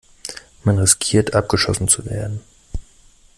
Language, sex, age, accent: German, male, 30-39, Deutschland Deutsch